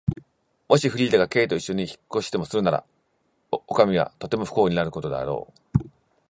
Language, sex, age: Japanese, male, 40-49